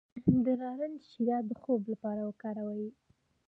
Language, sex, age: Pashto, female, under 19